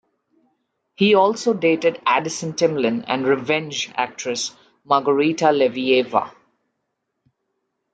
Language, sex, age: English, female, 30-39